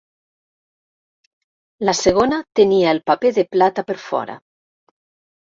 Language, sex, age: Catalan, female, 60-69